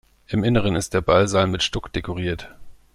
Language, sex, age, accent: German, male, 40-49, Deutschland Deutsch